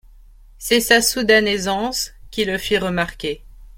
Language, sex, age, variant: French, male, under 19, Français de métropole